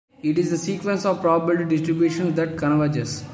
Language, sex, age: English, male, 19-29